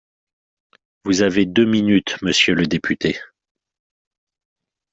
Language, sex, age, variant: French, male, 40-49, Français de métropole